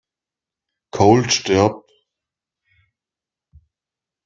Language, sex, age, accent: German, male, 30-39, Deutschland Deutsch